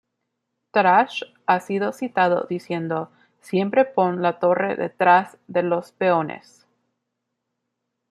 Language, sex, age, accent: Spanish, female, 19-29, México